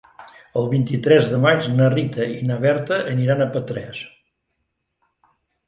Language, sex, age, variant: Catalan, male, 60-69, Central